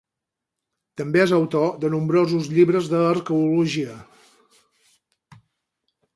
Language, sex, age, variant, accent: Catalan, male, 50-59, Balear, menorquí